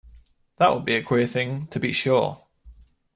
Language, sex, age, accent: English, male, 30-39, England English